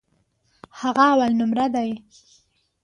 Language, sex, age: Pashto, female, 19-29